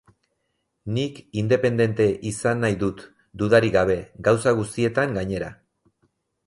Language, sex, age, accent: Basque, male, 40-49, Erdialdekoa edo Nafarra (Gipuzkoa, Nafarroa)